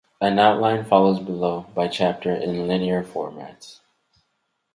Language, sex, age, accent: English, male, 19-29, United States English